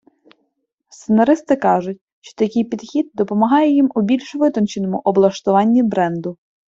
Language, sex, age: Ukrainian, female, 19-29